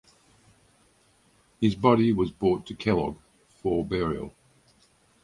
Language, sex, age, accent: English, male, 70-79, Australian English